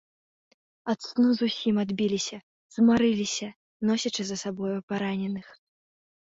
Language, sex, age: Belarusian, female, 19-29